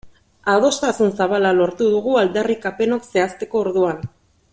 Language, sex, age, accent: Basque, female, 40-49, Mendebalekoa (Araba, Bizkaia, Gipuzkoako mendebaleko herri batzuk)